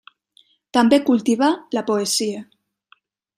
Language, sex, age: Catalan, female, 30-39